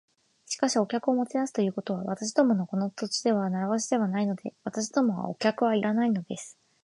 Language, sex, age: Japanese, female, 19-29